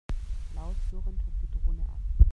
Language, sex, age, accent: German, female, 30-39, Österreichisches Deutsch